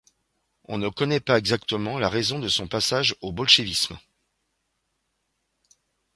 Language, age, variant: French, 40-49, Français de métropole